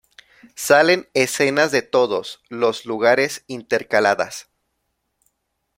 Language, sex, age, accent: Spanish, male, 19-29, México